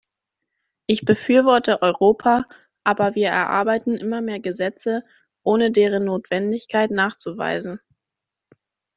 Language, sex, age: German, female, 19-29